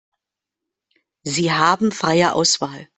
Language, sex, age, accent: German, female, 50-59, Deutschland Deutsch